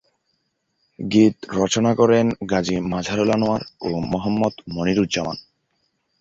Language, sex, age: Bengali, male, 19-29